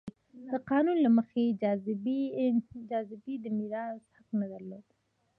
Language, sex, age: Pashto, female, under 19